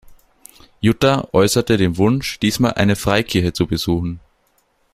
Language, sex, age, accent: German, male, 19-29, Österreichisches Deutsch